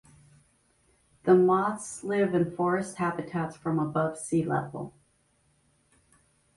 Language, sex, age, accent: English, female, 40-49, United States English